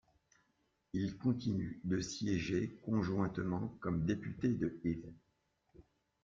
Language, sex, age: French, male, 60-69